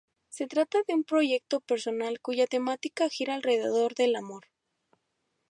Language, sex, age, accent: Spanish, female, 19-29, México